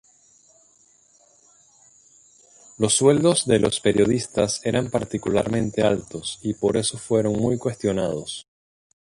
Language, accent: Spanish, Caribe: Cuba, Venezuela, Puerto Rico, República Dominicana, Panamá, Colombia caribeña, México caribeño, Costa del golfo de México